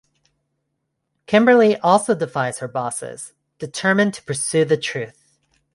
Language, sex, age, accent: English, female, 30-39, United States English